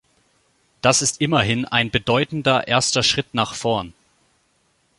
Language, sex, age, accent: German, male, 19-29, Deutschland Deutsch